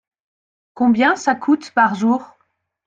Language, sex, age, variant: French, female, 30-39, Français de métropole